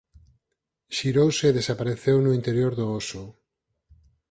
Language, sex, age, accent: Galician, male, 40-49, Normativo (estándar)